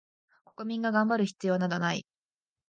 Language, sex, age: Japanese, female, under 19